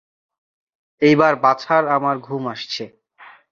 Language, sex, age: Bengali, male, 30-39